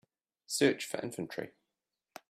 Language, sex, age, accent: English, male, 30-39, New Zealand English